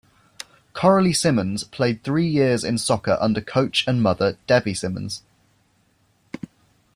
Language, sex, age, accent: English, male, 19-29, England English